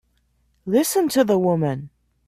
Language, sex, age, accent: English, female, 30-39, Australian English